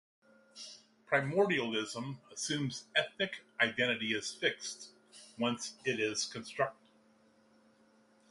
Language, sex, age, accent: English, male, 50-59, United States English